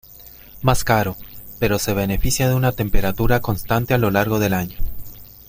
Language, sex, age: Spanish, male, 30-39